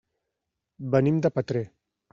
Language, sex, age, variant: Catalan, male, 40-49, Central